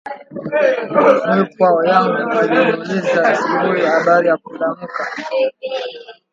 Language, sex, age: Swahili, male, 19-29